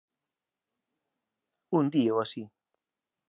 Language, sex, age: Galician, male, 30-39